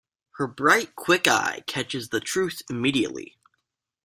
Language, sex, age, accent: English, male, under 19, United States English